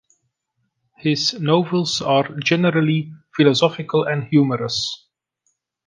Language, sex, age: English, male, 40-49